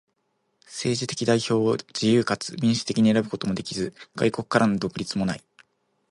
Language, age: Japanese, 19-29